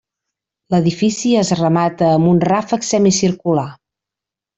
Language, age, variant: Catalan, 40-49, Central